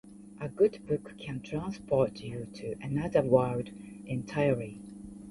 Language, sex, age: Japanese, female, 50-59